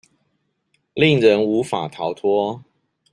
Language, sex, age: Chinese, male, 50-59